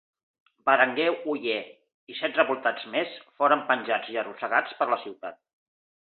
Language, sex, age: Catalan, male, 40-49